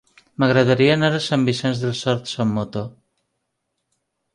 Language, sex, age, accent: Catalan, female, 40-49, valencià